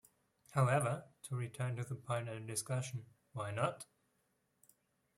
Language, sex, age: English, male, 19-29